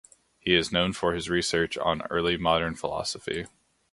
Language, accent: English, United States English